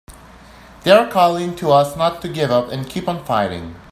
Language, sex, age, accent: English, male, 19-29, Canadian English